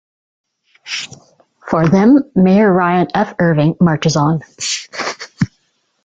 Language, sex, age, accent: English, female, 30-39, Canadian English